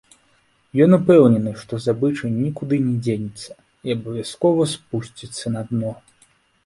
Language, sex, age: Belarusian, male, 19-29